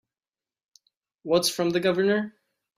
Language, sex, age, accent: English, male, 19-29, United States English